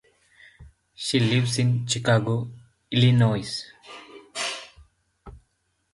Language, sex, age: English, male, 19-29